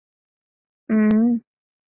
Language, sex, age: Mari, female, 19-29